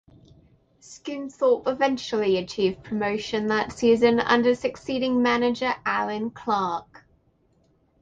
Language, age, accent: English, 30-39, United States English; England English